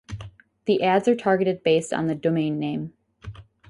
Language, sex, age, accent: English, female, 19-29, United States English